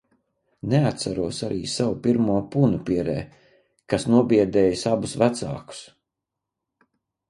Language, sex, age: Latvian, male, 50-59